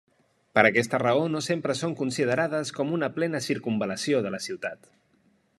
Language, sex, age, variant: Catalan, male, 30-39, Central